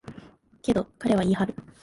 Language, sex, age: Japanese, female, 19-29